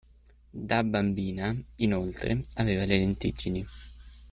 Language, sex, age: Italian, male, 19-29